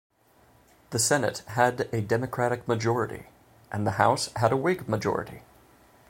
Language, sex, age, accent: English, male, 30-39, United States English